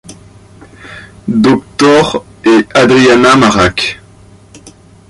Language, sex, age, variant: French, male, 30-39, Français de métropole